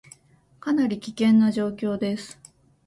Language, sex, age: Japanese, female, 40-49